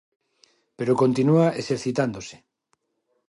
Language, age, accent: Galician, 40-49, Neofalante